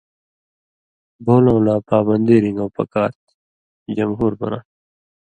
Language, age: Indus Kohistani, 30-39